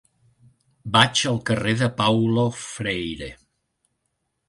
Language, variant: Catalan, Central